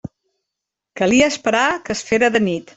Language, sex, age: Catalan, female, 60-69